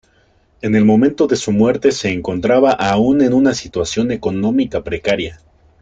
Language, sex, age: Spanish, male, 30-39